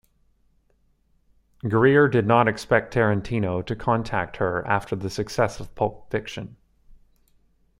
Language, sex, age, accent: English, male, 40-49, Canadian English